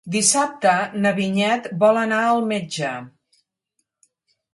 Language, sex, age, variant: Catalan, female, 50-59, Central